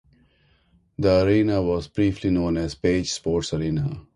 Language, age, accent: English, 50-59, India and South Asia (India, Pakistan, Sri Lanka)